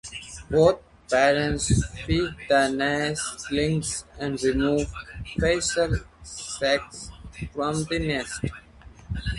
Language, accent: English, India and South Asia (India, Pakistan, Sri Lanka)